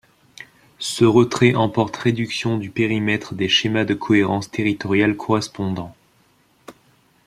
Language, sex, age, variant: French, male, 19-29, Français de métropole